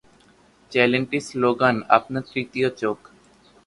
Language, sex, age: Bengali, male, under 19